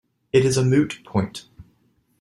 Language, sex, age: English, male, 19-29